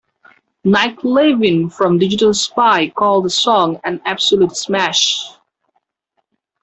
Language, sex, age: English, male, 19-29